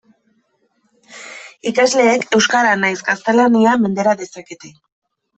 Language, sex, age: Basque, female, 30-39